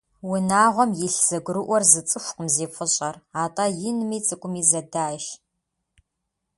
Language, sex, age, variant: Kabardian, female, 30-39, Адыгэбзэ (Къэбэрдей, Кирил, псоми зэдай)